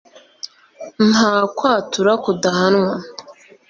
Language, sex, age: Kinyarwanda, female, 19-29